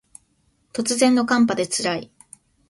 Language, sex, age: Japanese, female, 19-29